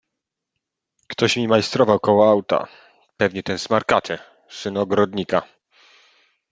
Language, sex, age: Polish, male, 30-39